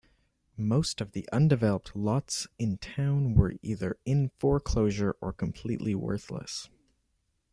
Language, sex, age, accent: English, male, under 19, Canadian English